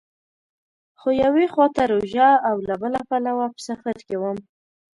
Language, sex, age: Pashto, female, 19-29